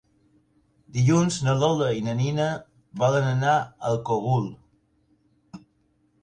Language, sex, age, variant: Catalan, male, 40-49, Balear